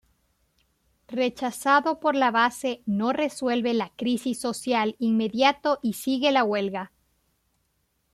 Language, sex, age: Spanish, female, 30-39